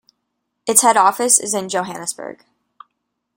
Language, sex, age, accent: English, female, 19-29, United States English